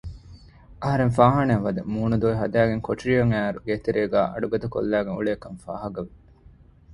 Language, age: Divehi, 30-39